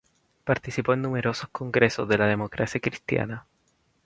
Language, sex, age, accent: Spanish, female, 19-29, Chileno: Chile, Cuyo